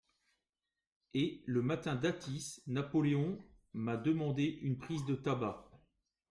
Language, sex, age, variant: French, male, 40-49, Français de métropole